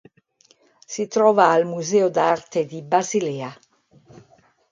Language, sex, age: Italian, female, 60-69